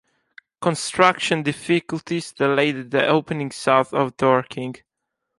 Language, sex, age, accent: English, male, 19-29, United States English